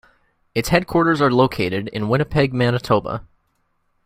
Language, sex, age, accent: English, male, under 19, Canadian English